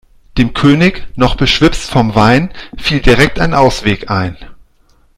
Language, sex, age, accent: German, male, 40-49, Deutschland Deutsch